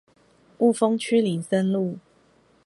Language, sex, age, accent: Chinese, female, 40-49, 出生地：臺北市